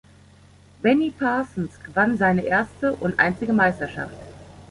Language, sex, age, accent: German, female, 40-49, Deutschland Deutsch